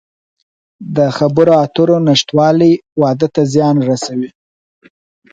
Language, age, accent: Pashto, 19-29, کندهارۍ لهجه